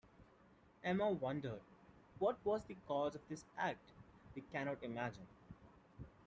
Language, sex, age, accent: English, male, 19-29, India and South Asia (India, Pakistan, Sri Lanka)